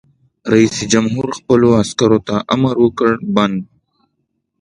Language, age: Pashto, 19-29